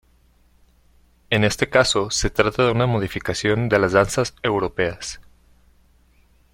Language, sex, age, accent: Spanish, male, 19-29, México